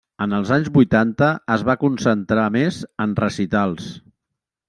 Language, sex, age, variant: Catalan, male, 50-59, Central